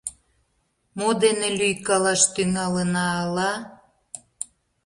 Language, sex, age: Mari, female, 60-69